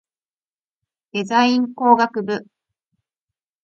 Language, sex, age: Japanese, female, 40-49